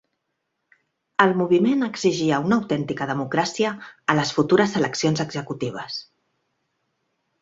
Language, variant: Catalan, Central